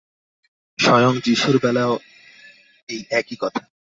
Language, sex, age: Bengali, male, 19-29